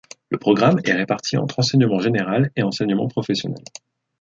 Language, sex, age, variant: French, male, 19-29, Français de métropole